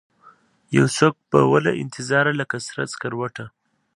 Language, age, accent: Pashto, 19-29, معیاري پښتو